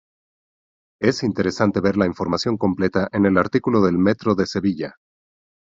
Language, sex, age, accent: Spanish, male, 30-39, México